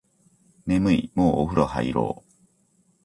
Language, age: Japanese, 40-49